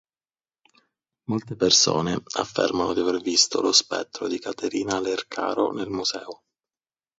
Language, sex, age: Italian, male, 19-29